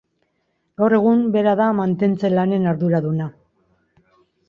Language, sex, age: Basque, female, 50-59